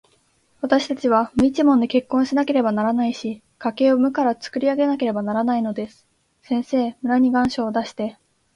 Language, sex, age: Japanese, female, 19-29